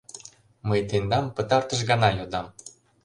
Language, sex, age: Mari, male, 19-29